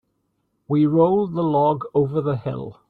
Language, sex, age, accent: English, male, 60-69, Welsh English